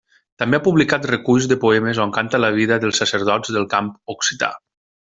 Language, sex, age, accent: Catalan, male, 30-39, valencià